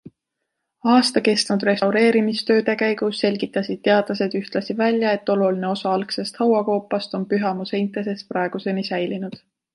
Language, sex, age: Estonian, female, 19-29